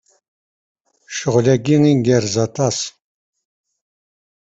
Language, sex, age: Kabyle, male, 60-69